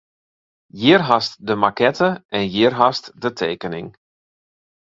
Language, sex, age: Western Frisian, male, 40-49